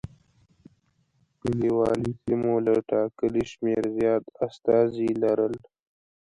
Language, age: Pashto, under 19